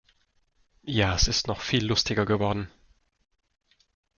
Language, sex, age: German, male, 40-49